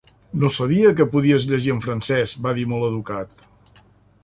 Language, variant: Catalan, Central